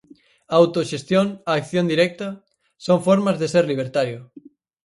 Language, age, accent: Galician, 19-29, Atlántico (seseo e gheada)